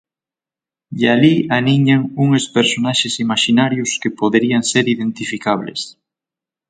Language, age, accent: Galician, 30-39, Oriental (común en zona oriental); Normativo (estándar)